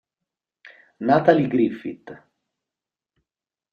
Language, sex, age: Italian, male, 30-39